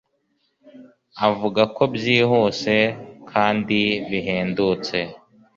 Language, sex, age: Kinyarwanda, male, 19-29